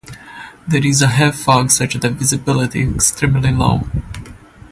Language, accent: English, United States English